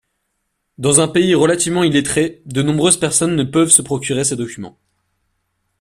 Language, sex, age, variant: French, male, 19-29, Français de métropole